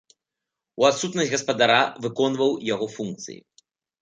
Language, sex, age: Belarusian, male, 40-49